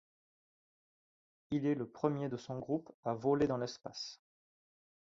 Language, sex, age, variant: French, male, 30-39, Français de métropole